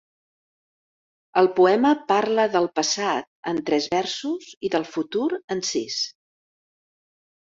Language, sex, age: Catalan, female, 60-69